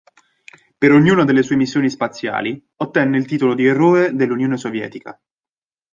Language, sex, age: Italian, male, 19-29